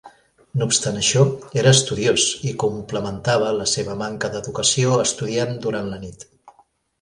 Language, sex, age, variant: Catalan, male, 40-49, Central